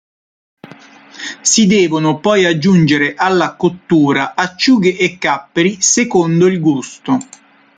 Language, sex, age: Italian, male, 30-39